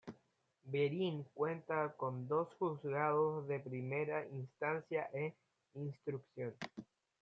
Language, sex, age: Spanish, male, 19-29